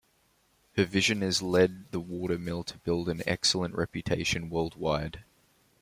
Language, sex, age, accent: English, male, 19-29, Australian English